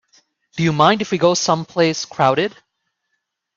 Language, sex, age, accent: English, male, 30-39, United States English